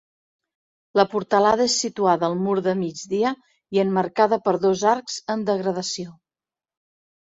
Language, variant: Catalan, Central